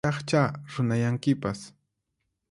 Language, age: Puno Quechua, 30-39